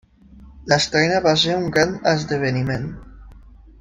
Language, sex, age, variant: Catalan, male, under 19, Nord-Occidental